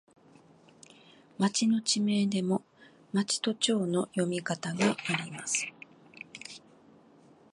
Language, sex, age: Japanese, female, 50-59